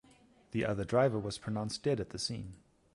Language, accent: English, Southern African (South Africa, Zimbabwe, Namibia)